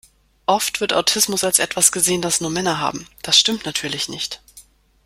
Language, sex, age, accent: German, female, 30-39, Deutschland Deutsch